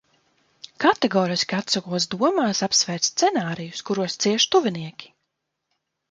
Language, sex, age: Latvian, female, 30-39